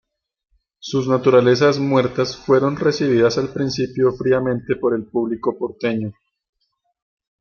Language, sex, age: Spanish, male, 30-39